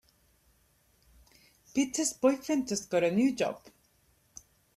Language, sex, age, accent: English, male, 30-39, England English